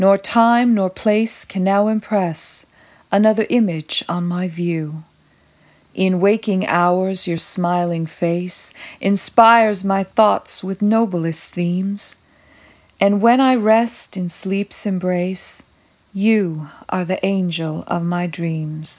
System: none